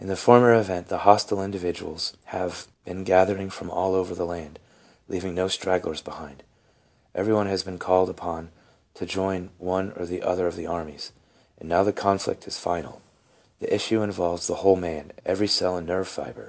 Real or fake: real